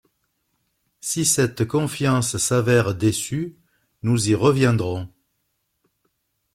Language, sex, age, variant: French, male, 50-59, Français de métropole